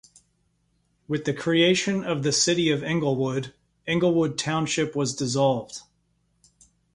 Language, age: English, 50-59